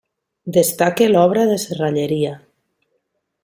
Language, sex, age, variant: Catalan, female, 30-39, Nord-Occidental